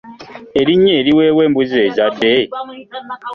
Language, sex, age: Ganda, male, 30-39